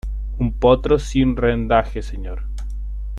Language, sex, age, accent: Spanish, male, 30-39, Chileno: Chile, Cuyo